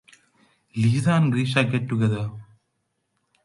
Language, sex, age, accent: English, female, 19-29, India and South Asia (India, Pakistan, Sri Lanka)